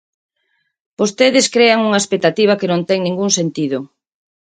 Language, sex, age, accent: Galician, female, 50-59, Central (gheada)